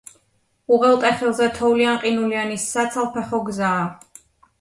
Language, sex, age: Georgian, female, 19-29